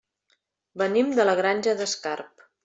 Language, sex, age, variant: Catalan, female, 50-59, Central